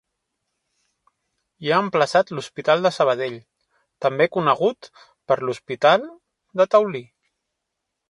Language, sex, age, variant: Catalan, male, 30-39, Central